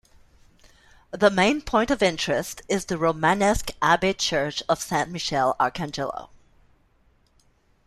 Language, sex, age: English, female, 50-59